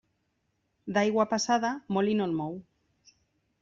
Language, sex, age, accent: Catalan, female, 30-39, valencià